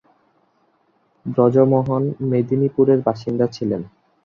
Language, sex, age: Bengali, male, under 19